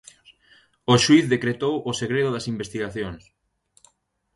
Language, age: Galician, 19-29